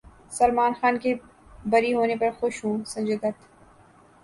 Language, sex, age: Urdu, female, 19-29